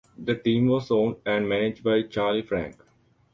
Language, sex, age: English, male, 19-29